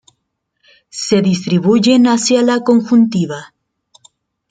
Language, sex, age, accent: Spanish, female, 19-29, México